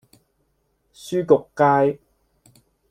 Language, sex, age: Cantonese, male, 30-39